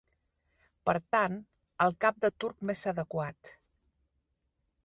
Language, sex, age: Catalan, female, 50-59